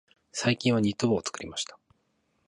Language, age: Japanese, 30-39